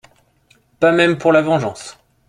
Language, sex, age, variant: French, male, 30-39, Français de métropole